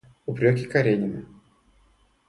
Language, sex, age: Russian, male, 19-29